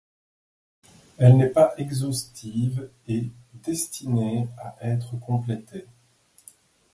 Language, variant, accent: French, Français d'Europe, Français de Belgique